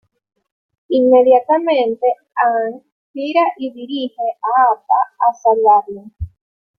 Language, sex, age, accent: Spanish, female, 30-39, Andino-Pacífico: Colombia, Perú, Ecuador, oeste de Bolivia y Venezuela andina